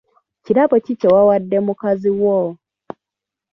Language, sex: Ganda, female